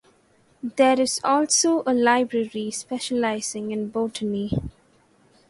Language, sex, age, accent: English, female, 19-29, India and South Asia (India, Pakistan, Sri Lanka)